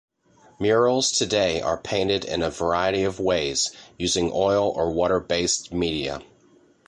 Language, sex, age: English, male, 50-59